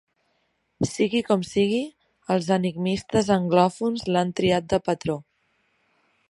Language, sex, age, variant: Catalan, female, 19-29, Central